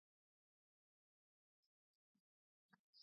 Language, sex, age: Japanese, male, 19-29